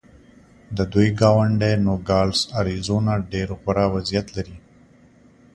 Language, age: Pashto, 30-39